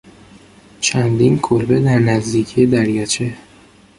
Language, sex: Persian, male